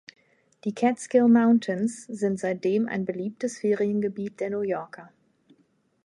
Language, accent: German, Deutschland Deutsch